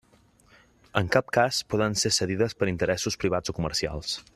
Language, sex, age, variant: Catalan, male, 30-39, Central